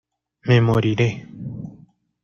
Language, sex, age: Spanish, male, 19-29